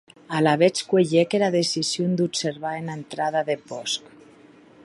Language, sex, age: Occitan, female, 40-49